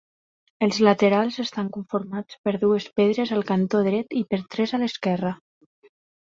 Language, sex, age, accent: Catalan, female, under 19, valencià